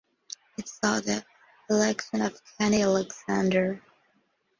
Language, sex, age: English, female, under 19